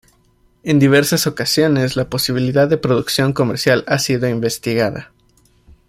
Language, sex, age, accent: Spanish, male, 19-29, México